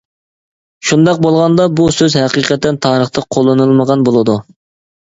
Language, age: Uyghur, 19-29